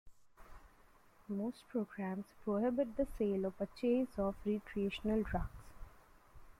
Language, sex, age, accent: English, female, 19-29, India and South Asia (India, Pakistan, Sri Lanka)